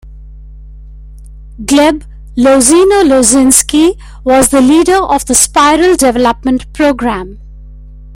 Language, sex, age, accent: English, female, 50-59, India and South Asia (India, Pakistan, Sri Lanka)